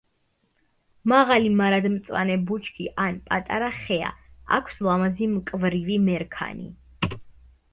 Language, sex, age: Georgian, female, 19-29